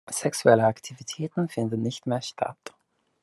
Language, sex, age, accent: German, male, 19-29, Britisches Deutsch